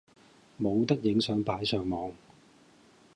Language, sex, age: Cantonese, male, 40-49